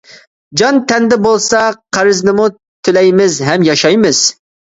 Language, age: Uyghur, 19-29